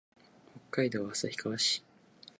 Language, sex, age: Japanese, male, 19-29